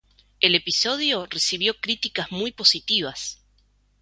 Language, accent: Spanish, Rioplatense: Argentina, Uruguay, este de Bolivia, Paraguay